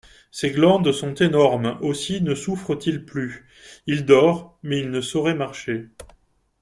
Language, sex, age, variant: French, male, 40-49, Français de métropole